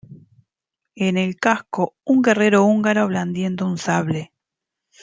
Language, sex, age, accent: Spanish, female, 40-49, Rioplatense: Argentina, Uruguay, este de Bolivia, Paraguay